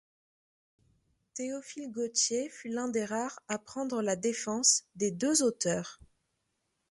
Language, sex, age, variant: French, female, 30-39, Français de métropole